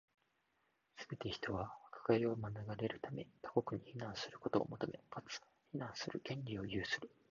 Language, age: Japanese, 19-29